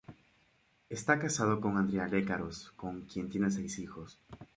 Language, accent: Spanish, América central